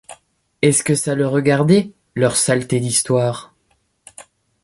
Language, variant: French, Français de métropole